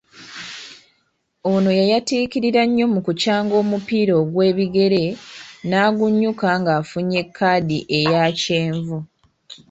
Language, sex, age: Ganda, female, 30-39